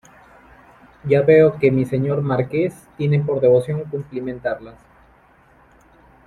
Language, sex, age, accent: Spanish, male, 19-29, Andino-Pacífico: Colombia, Perú, Ecuador, oeste de Bolivia y Venezuela andina